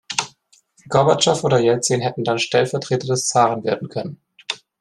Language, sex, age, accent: German, male, 19-29, Deutschland Deutsch